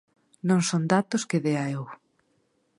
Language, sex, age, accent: Galician, female, 30-39, Normativo (estándar)